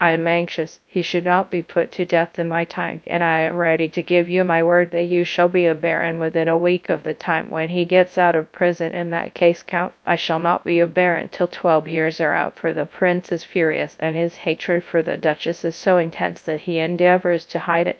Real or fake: fake